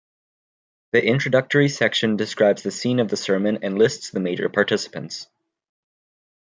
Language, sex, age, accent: English, male, under 19, United States English